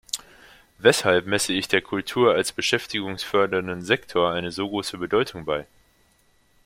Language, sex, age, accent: German, male, 19-29, Deutschland Deutsch